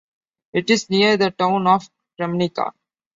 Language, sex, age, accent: English, male, 19-29, India and South Asia (India, Pakistan, Sri Lanka)